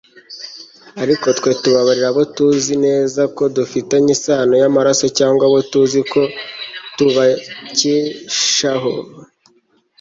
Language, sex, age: Kinyarwanda, male, 19-29